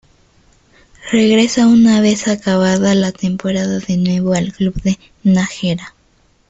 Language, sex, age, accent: Spanish, female, under 19, Andino-Pacífico: Colombia, Perú, Ecuador, oeste de Bolivia y Venezuela andina